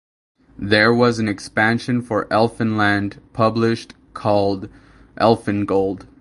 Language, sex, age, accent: English, male, 19-29, United States English